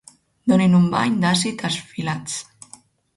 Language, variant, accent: Catalan, Alacantí, valencià